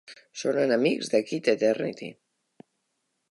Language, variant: Catalan, Central